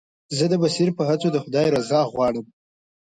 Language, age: Pashto, 19-29